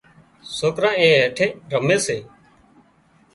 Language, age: Wadiyara Koli, 30-39